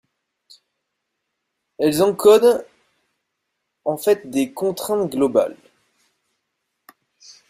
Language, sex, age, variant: French, male, 19-29, Français de métropole